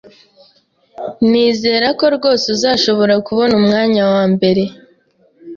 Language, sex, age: Kinyarwanda, female, 19-29